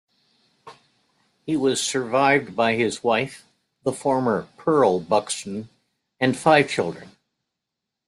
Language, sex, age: English, male, 70-79